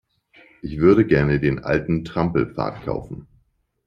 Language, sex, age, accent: German, male, 40-49, Deutschland Deutsch